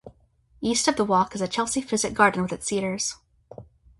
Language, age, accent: English, under 19, United States English